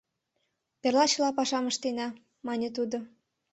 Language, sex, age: Mari, female, under 19